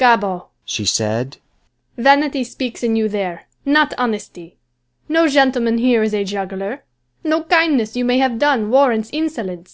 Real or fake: real